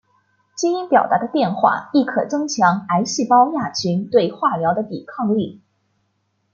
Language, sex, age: Chinese, female, 19-29